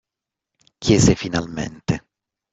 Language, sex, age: Italian, male, 30-39